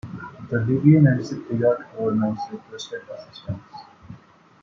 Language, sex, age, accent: English, male, 19-29, India and South Asia (India, Pakistan, Sri Lanka)